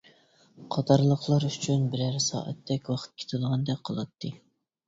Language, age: Uyghur, 30-39